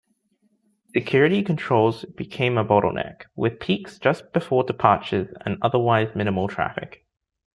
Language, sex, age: English, male, 19-29